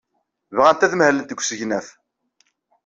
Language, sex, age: Kabyle, male, 40-49